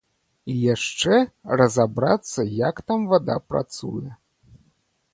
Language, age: Belarusian, 30-39